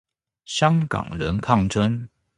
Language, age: Chinese, 30-39